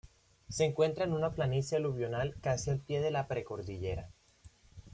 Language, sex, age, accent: Spanish, male, 19-29, Caribe: Cuba, Venezuela, Puerto Rico, República Dominicana, Panamá, Colombia caribeña, México caribeño, Costa del golfo de México